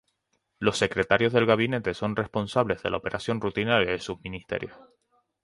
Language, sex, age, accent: Spanish, male, 19-29, España: Islas Canarias